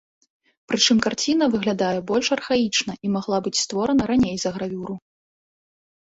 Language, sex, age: Belarusian, female, 19-29